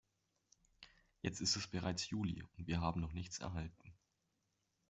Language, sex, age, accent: German, male, 19-29, Deutschland Deutsch